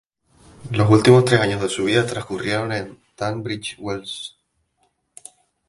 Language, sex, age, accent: Spanish, male, 19-29, España: Islas Canarias